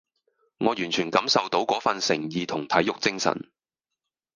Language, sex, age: Cantonese, male, 30-39